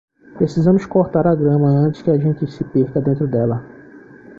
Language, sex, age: Portuguese, male, 30-39